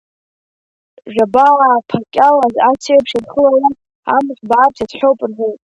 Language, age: Abkhazian, under 19